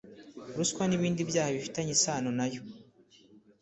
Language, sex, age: Kinyarwanda, male, under 19